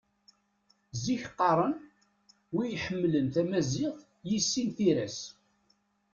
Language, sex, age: Kabyle, male, 60-69